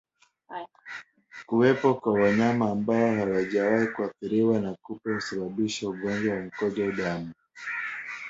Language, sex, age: Swahili, female, 19-29